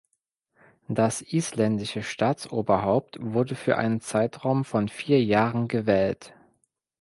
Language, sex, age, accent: German, male, 30-39, Deutschland Deutsch